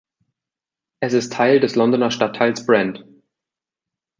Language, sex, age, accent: German, male, 19-29, Deutschland Deutsch